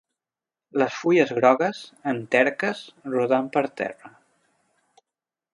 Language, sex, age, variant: Catalan, male, 19-29, Central